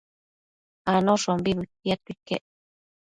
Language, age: Matsés, 19-29